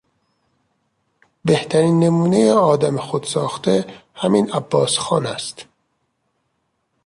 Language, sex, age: Persian, male, 30-39